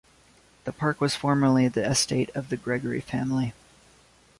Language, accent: English, United States English